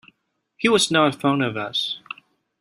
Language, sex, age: English, male, 19-29